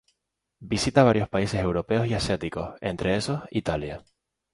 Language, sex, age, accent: Spanish, male, 19-29, España: Islas Canarias